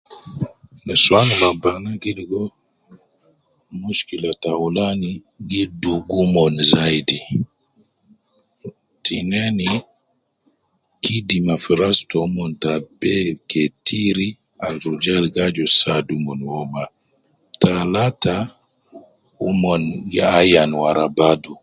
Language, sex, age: Nubi, male, 30-39